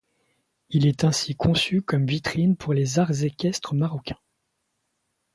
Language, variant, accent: French, Français de métropole, Français du sud de la France